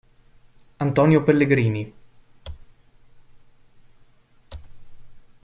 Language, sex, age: Italian, male, 40-49